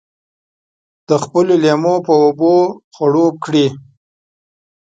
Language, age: Pashto, 40-49